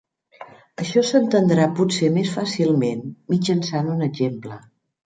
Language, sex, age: Catalan, female, 60-69